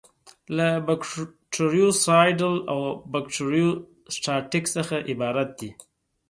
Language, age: Pashto, 30-39